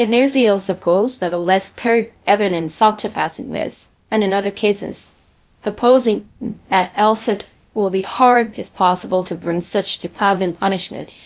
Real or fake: fake